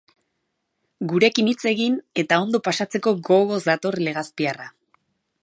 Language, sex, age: Basque, female, 30-39